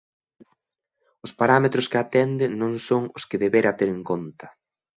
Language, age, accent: Galician, 19-29, Atlántico (seseo e gheada)